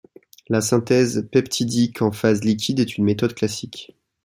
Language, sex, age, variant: French, male, 19-29, Français de métropole